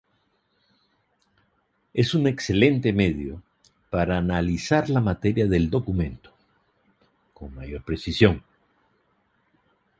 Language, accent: Spanish, Andino-Pacífico: Colombia, Perú, Ecuador, oeste de Bolivia y Venezuela andina